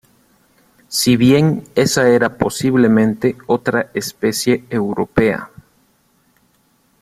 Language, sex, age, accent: Spanish, male, 30-39, México